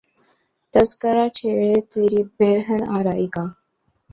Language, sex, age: Urdu, female, 19-29